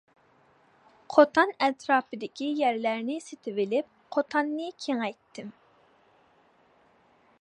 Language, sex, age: Uyghur, female, under 19